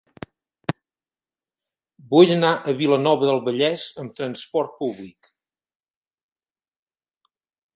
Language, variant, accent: Catalan, Central, Girona